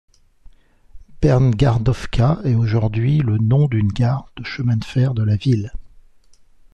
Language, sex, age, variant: French, male, 50-59, Français de métropole